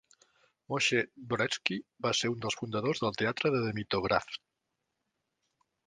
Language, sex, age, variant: Catalan, male, 50-59, Central